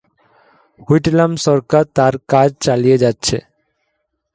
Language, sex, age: Bengali, male, 19-29